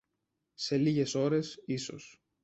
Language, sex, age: Greek, male, 19-29